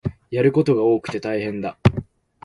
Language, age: Japanese, under 19